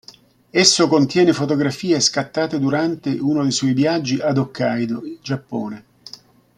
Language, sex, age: Italian, male, 60-69